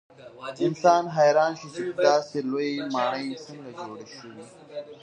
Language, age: Pashto, 19-29